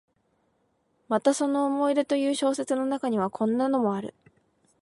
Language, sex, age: Japanese, female, 19-29